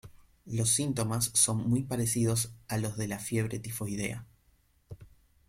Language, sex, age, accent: Spanish, male, 30-39, Rioplatense: Argentina, Uruguay, este de Bolivia, Paraguay